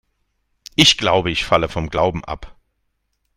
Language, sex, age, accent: German, male, 50-59, Deutschland Deutsch